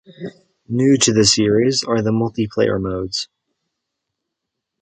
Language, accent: English, United States English